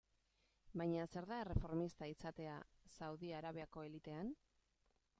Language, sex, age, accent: Basque, female, 30-39, Mendebalekoa (Araba, Bizkaia, Gipuzkoako mendebaleko herri batzuk)